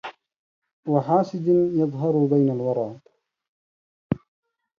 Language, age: Arabic, 19-29